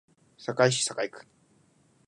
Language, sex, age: Japanese, male, 19-29